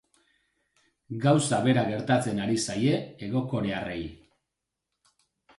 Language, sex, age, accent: Basque, male, 30-39, Mendebalekoa (Araba, Bizkaia, Gipuzkoako mendebaleko herri batzuk)